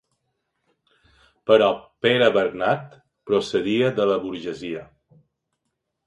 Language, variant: Catalan, Balear